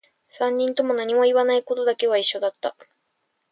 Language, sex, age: Japanese, female, 19-29